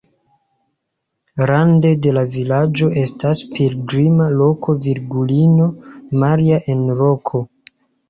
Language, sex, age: Esperanto, male, 19-29